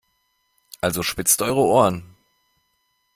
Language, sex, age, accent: German, male, 40-49, Deutschland Deutsch